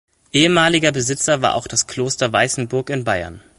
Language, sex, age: German, male, 19-29